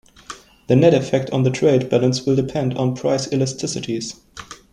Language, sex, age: English, male, 19-29